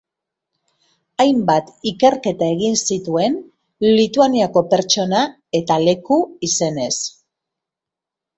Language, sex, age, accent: Basque, female, 50-59, Mendebalekoa (Araba, Bizkaia, Gipuzkoako mendebaleko herri batzuk)